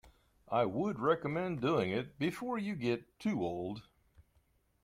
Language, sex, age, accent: English, male, 70-79, United States English